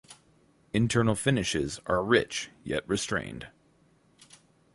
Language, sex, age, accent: English, male, 19-29, United States English